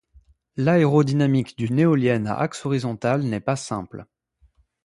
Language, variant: French, Français de métropole